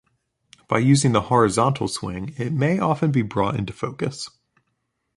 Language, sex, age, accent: English, male, 19-29, United States English